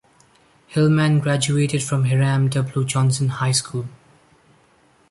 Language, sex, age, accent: English, male, 19-29, India and South Asia (India, Pakistan, Sri Lanka)